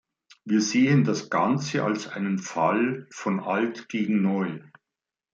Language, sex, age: German, male, 60-69